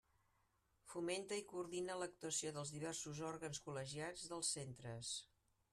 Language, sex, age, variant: Catalan, female, 60-69, Central